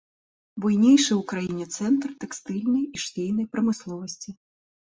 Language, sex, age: Belarusian, female, 30-39